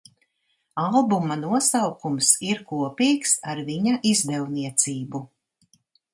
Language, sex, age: Latvian, female, 60-69